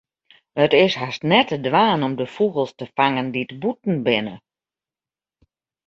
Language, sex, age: Western Frisian, female, 50-59